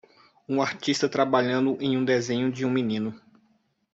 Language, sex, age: Portuguese, male, 19-29